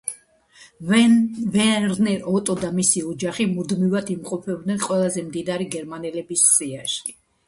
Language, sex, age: Georgian, female, 60-69